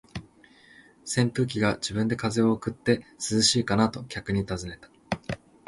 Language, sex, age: Japanese, male, 19-29